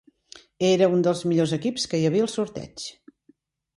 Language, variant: Catalan, Central